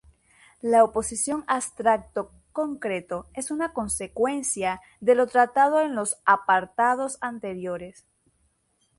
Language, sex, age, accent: Spanish, female, 19-29, América central; Caribe: Cuba, Venezuela, Puerto Rico, República Dominicana, Panamá, Colombia caribeña, México caribeño, Costa del golfo de México